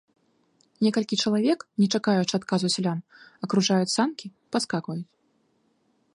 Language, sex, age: Belarusian, female, 30-39